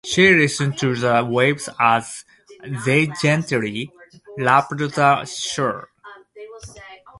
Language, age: Japanese, 30-39